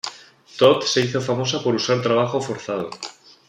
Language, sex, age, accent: Spanish, male, 19-29, España: Centro-Sur peninsular (Madrid, Toledo, Castilla-La Mancha)